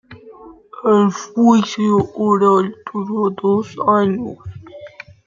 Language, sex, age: Spanish, female, 19-29